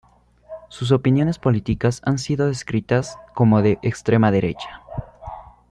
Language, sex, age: Spanish, male, under 19